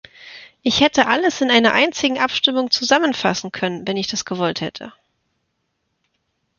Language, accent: German, Deutschland Deutsch